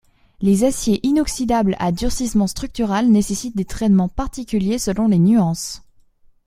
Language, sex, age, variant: French, female, 19-29, Français de métropole